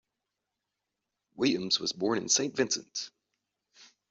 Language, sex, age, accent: English, male, 40-49, United States English